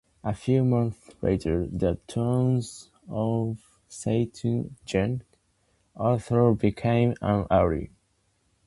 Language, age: English, under 19